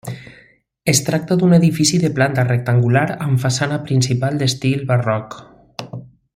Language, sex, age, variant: Catalan, male, 40-49, Central